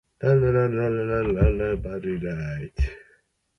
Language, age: English, 19-29